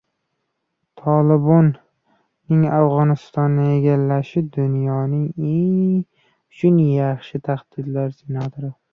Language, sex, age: Uzbek, male, 19-29